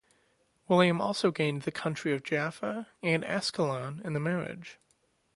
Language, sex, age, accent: English, male, under 19, United States English